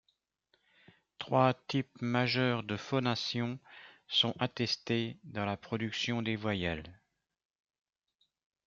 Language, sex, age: French, male, 50-59